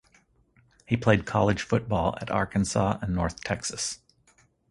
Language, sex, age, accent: English, male, 50-59, United States English